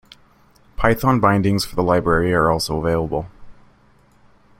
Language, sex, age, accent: English, male, 19-29, United States English